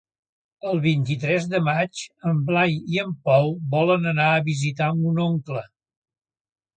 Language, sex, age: Catalan, male, 70-79